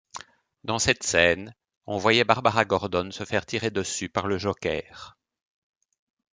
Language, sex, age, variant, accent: French, male, 40-49, Français d'Europe, Français de Belgique